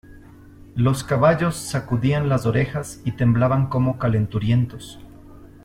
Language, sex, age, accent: Spanish, male, 40-49, Andino-Pacífico: Colombia, Perú, Ecuador, oeste de Bolivia y Venezuela andina